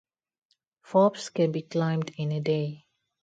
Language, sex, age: English, female, 19-29